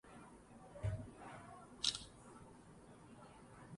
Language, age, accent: English, 19-29, Canadian English